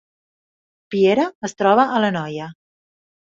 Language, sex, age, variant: Catalan, female, 40-49, Central